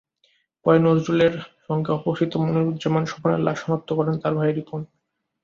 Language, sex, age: Bengali, male, 19-29